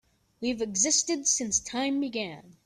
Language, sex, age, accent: English, male, under 19, United States English